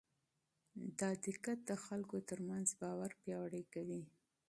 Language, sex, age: Pashto, female, 30-39